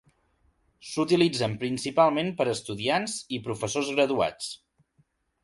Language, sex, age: Catalan, male, 19-29